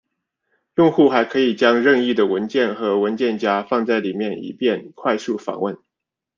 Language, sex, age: Chinese, male, 40-49